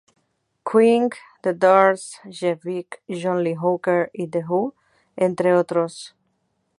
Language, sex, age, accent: Spanish, female, 30-39, España: Norte peninsular (Asturias, Castilla y León, Cantabria, País Vasco, Navarra, Aragón, La Rioja, Guadalajara, Cuenca)